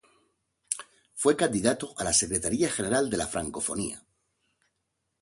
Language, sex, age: Spanish, male, 50-59